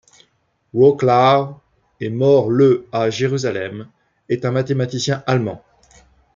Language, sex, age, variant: French, male, 19-29, Français de métropole